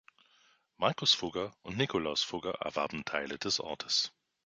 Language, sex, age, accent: German, male, 40-49, Deutschland Deutsch